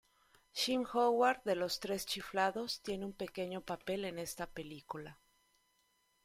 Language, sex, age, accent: Spanish, female, 40-49, México